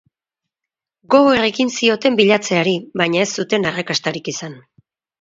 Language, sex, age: Basque, female, 40-49